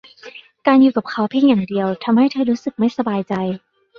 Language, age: Thai, under 19